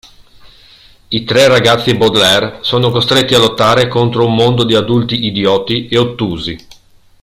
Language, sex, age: Italian, male, 50-59